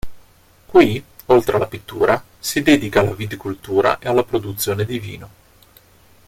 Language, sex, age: Italian, male, 40-49